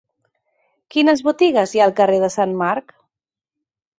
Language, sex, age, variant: Catalan, female, 30-39, Central